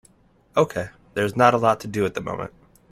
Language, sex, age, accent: English, male, 19-29, United States English